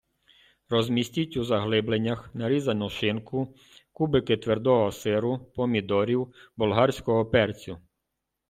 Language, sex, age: Ukrainian, male, 30-39